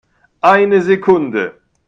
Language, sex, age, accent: German, male, 60-69, Deutschland Deutsch